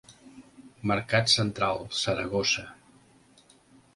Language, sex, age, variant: Catalan, male, 60-69, Central